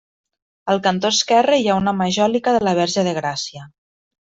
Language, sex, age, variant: Catalan, female, 30-39, Septentrional